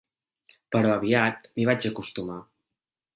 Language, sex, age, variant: Catalan, male, 19-29, Central